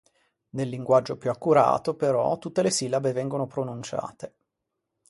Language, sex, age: Italian, male, 30-39